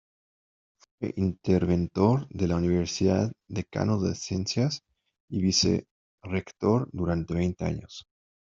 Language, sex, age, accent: Spanish, male, 40-49, México